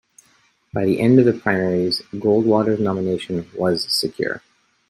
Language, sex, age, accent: English, male, 30-39, United States English